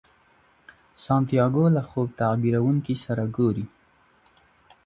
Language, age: Pashto, 19-29